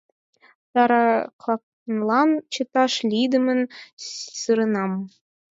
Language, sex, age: Mari, female, under 19